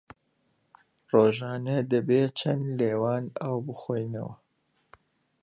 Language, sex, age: Central Kurdish, male, 30-39